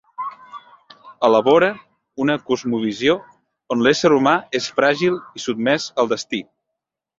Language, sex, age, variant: Catalan, male, 30-39, Central